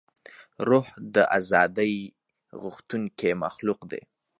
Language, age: Pashto, under 19